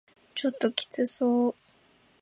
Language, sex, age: Japanese, female, 19-29